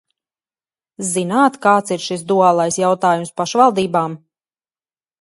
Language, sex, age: Latvian, female, 30-39